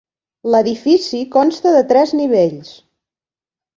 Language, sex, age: Catalan, female, 50-59